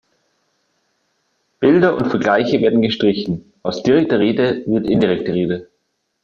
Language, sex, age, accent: German, male, 30-39, Deutschland Deutsch